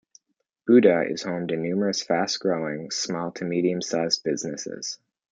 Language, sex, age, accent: English, male, under 19, Canadian English